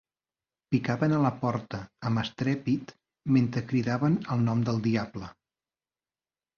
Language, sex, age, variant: Catalan, male, 40-49, Central